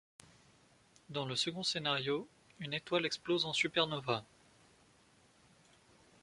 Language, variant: French, Français de métropole